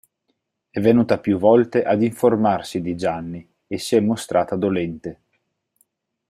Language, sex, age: Italian, male, 19-29